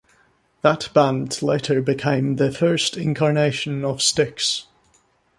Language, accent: English, England English